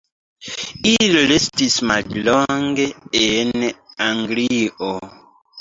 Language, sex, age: Esperanto, male, 19-29